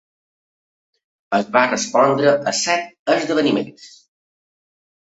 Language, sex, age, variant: Catalan, male, 50-59, Balear